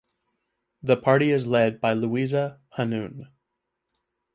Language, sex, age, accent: English, male, 30-39, United States English